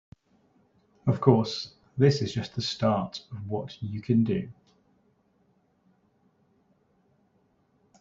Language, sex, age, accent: English, male, 40-49, England English